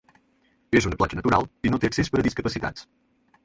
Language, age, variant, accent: Catalan, 19-29, Central, central